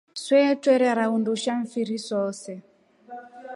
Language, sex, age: Rombo, female, 19-29